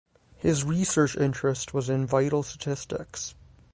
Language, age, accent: English, 19-29, United States English